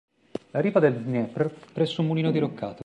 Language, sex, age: Italian, male, 40-49